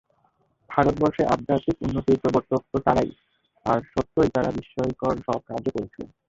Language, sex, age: Bengali, male, 19-29